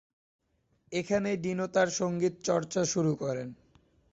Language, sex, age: Bengali, male, 19-29